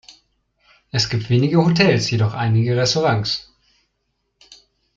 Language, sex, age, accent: German, male, 19-29, Deutschland Deutsch